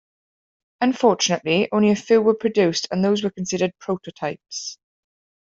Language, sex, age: English, female, 19-29